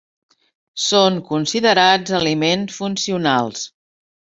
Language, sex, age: Catalan, female, 50-59